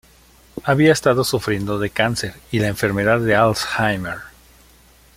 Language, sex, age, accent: Spanish, male, 40-49, México